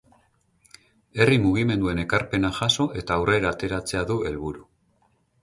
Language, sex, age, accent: Basque, male, 40-49, Mendebalekoa (Araba, Bizkaia, Gipuzkoako mendebaleko herri batzuk)